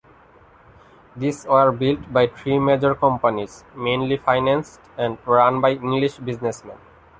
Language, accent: English, India and South Asia (India, Pakistan, Sri Lanka)